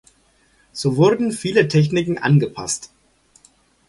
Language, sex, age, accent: German, male, 40-49, Deutschland Deutsch